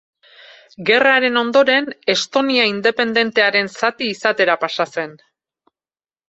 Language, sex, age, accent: Basque, female, 40-49, Mendebalekoa (Araba, Bizkaia, Gipuzkoako mendebaleko herri batzuk)